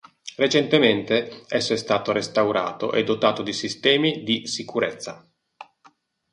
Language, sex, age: Italian, male, 40-49